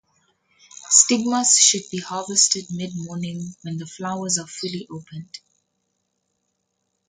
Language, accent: English, Southern African (South Africa, Zimbabwe, Namibia)